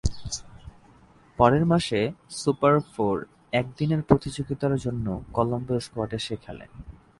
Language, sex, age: Bengali, male, 19-29